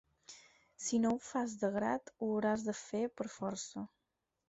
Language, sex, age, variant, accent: Catalan, female, 19-29, Balear, menorquí